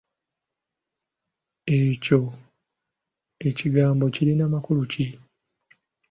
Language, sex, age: Ganda, male, 19-29